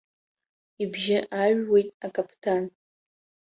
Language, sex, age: Abkhazian, female, under 19